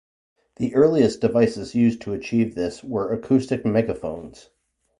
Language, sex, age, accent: English, male, 40-49, Canadian English